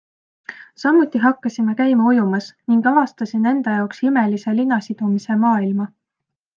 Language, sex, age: Estonian, female, 19-29